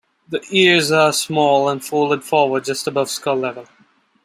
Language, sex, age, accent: English, male, 19-29, India and South Asia (India, Pakistan, Sri Lanka)